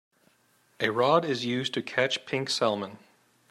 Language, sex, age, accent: English, male, 30-39, United States English